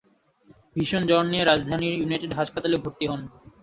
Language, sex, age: Bengali, male, 19-29